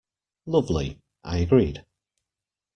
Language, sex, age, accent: English, male, 30-39, England English